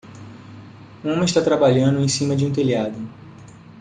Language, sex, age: Portuguese, male, 30-39